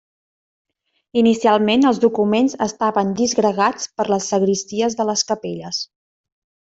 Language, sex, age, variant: Catalan, female, 30-39, Central